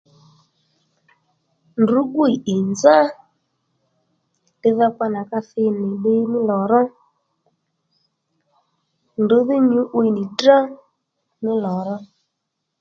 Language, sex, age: Lendu, female, 30-39